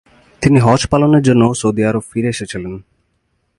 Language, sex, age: Bengali, male, 19-29